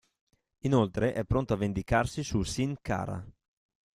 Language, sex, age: Italian, male, 30-39